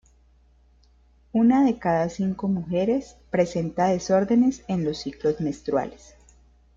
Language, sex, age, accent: Spanish, female, 30-39, Caribe: Cuba, Venezuela, Puerto Rico, República Dominicana, Panamá, Colombia caribeña, México caribeño, Costa del golfo de México